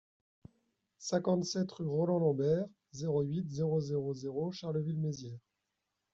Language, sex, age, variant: French, male, 30-39, Français de métropole